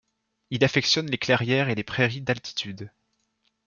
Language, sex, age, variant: French, male, 19-29, Français de métropole